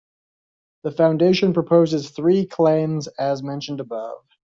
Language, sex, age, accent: English, male, 30-39, United States English